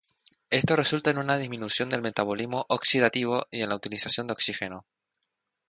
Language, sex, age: Spanish, male, 19-29